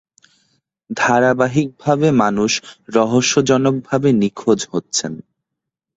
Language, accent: Bengali, প্রমিত